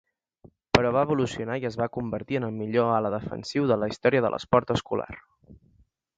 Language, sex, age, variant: Catalan, male, 19-29, Central